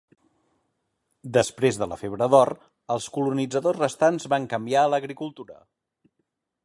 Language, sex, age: Catalan, male, 40-49